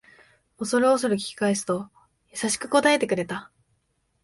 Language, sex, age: Japanese, female, 19-29